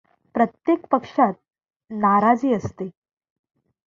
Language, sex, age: Marathi, female, 19-29